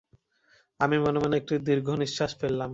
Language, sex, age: Bengali, male, 19-29